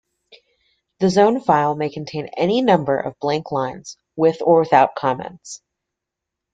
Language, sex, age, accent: English, female, 19-29, United States English